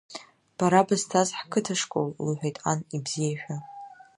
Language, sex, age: Abkhazian, female, under 19